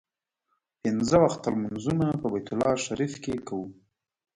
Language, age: Pashto, 19-29